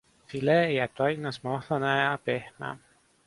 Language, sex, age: Estonian, male, 19-29